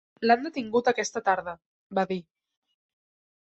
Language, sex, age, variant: Catalan, female, 19-29, Central